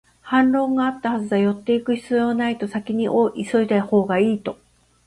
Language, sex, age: Japanese, female, 50-59